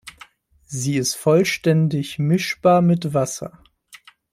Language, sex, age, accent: German, male, 19-29, Deutschland Deutsch